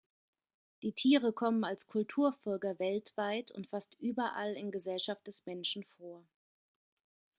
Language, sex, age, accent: German, female, 30-39, Deutschland Deutsch